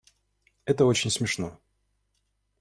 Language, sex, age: Russian, male, 40-49